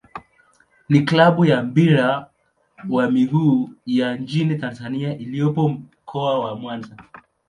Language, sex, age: Swahili, male, 19-29